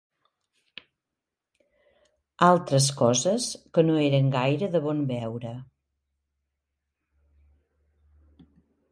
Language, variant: Catalan, Central